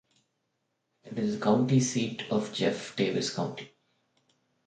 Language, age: English, 19-29